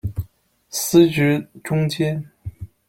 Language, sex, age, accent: Chinese, male, 30-39, 出生地：北京市